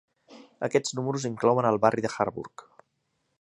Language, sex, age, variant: Catalan, male, 50-59, Central